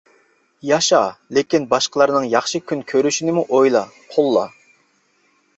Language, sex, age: Uyghur, male, 40-49